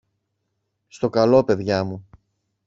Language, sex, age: Greek, male, 40-49